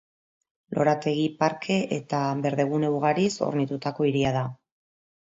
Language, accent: Basque, Mendebalekoa (Araba, Bizkaia, Gipuzkoako mendebaleko herri batzuk)